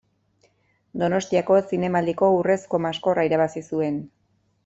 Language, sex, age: Basque, female, 40-49